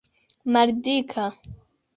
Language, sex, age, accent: Esperanto, female, 19-29, Internacia